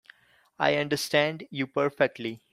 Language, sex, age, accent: English, male, 19-29, India and South Asia (India, Pakistan, Sri Lanka)